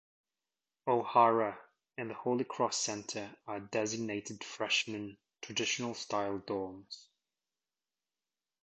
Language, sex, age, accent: English, male, 30-39, England English